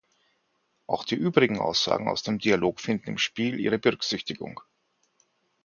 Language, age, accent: German, 50-59, Österreichisches Deutsch